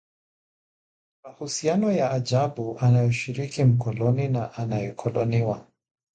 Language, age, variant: Swahili, 40-49, Kiswahili cha Bara ya Kenya